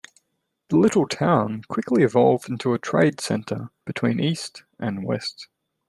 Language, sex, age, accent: English, male, 19-29, Australian English